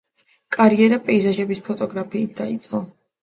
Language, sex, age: Georgian, female, 19-29